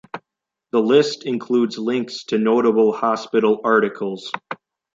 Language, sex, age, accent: English, male, under 19, United States English